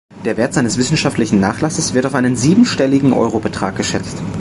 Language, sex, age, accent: German, male, 19-29, Deutschland Deutsch